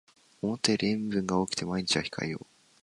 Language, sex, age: Japanese, male, 19-29